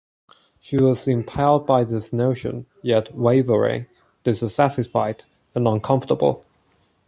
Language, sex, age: English, male, 19-29